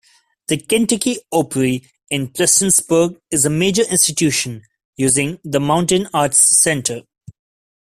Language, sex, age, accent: English, male, 19-29, India and South Asia (India, Pakistan, Sri Lanka)